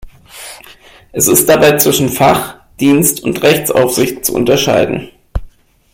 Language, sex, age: German, male, 30-39